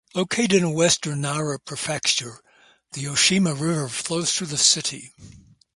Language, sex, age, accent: English, male, 70-79, United States English